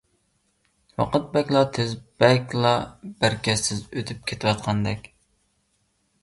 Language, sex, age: Uyghur, male, 30-39